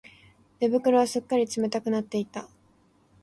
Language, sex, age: Japanese, female, under 19